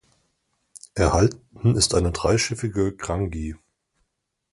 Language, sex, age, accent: German, male, 19-29, Deutschland Deutsch